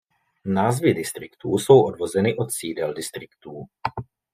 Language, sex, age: Czech, male, 30-39